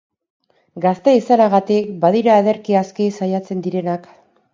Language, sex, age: Basque, female, 30-39